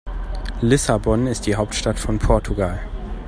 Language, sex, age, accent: German, male, 30-39, Deutschland Deutsch